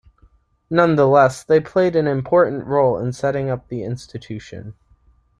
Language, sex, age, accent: English, male, 19-29, United States English